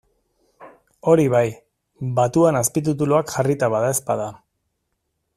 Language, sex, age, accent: Basque, male, 40-49, Erdialdekoa edo Nafarra (Gipuzkoa, Nafarroa)